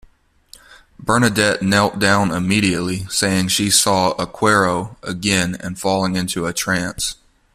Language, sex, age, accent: English, male, 19-29, United States English